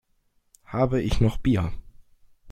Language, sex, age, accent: German, male, under 19, Deutschland Deutsch